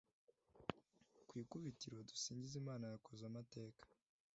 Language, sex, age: Kinyarwanda, male, under 19